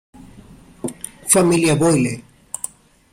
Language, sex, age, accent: Spanish, male, 19-29, México